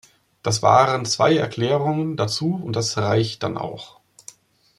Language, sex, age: German, male, 30-39